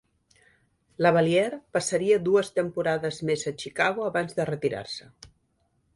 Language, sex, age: Catalan, female, 60-69